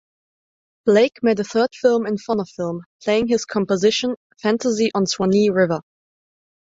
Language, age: English, 19-29